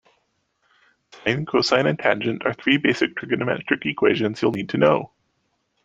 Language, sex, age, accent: English, male, 30-39, United States English